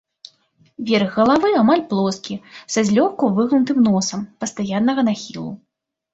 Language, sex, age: Belarusian, female, 30-39